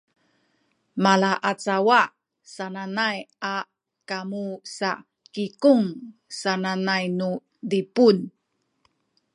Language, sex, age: Sakizaya, female, 50-59